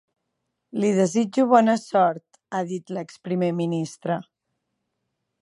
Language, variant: Catalan, Central